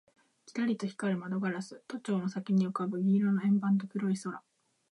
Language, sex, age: Japanese, female, under 19